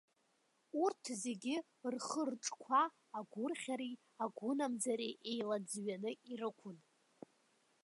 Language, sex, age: Abkhazian, female, under 19